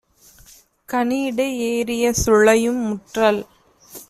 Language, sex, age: Tamil, female, 30-39